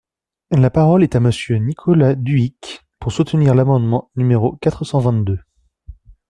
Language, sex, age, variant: French, male, 19-29, Français de métropole